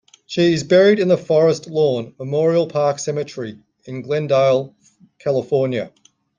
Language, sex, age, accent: English, male, 40-49, Australian English